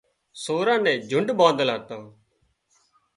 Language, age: Wadiyara Koli, 19-29